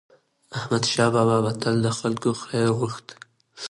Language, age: Pashto, 19-29